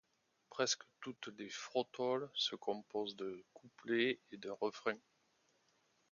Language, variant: French, Français de métropole